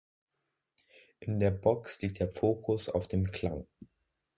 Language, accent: German, Deutschland Deutsch